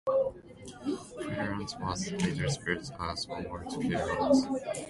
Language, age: English, 19-29